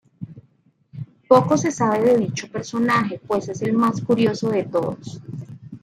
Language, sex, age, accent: Spanish, female, 30-39, Caribe: Cuba, Venezuela, Puerto Rico, República Dominicana, Panamá, Colombia caribeña, México caribeño, Costa del golfo de México